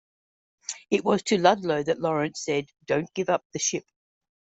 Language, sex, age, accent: English, female, 50-59, Australian English